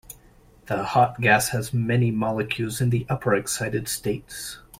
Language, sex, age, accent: English, male, 19-29, United States English